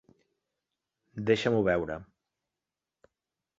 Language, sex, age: Catalan, male, 40-49